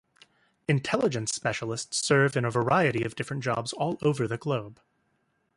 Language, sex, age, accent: English, male, 30-39, United States English